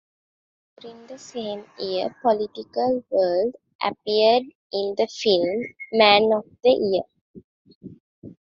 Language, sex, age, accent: English, female, 19-29, India and South Asia (India, Pakistan, Sri Lanka)